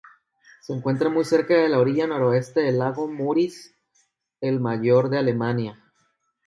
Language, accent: Spanish, México